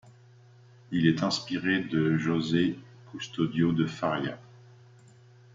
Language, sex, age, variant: French, male, 40-49, Français de métropole